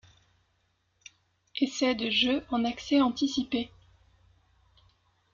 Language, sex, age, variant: French, female, 19-29, Français de métropole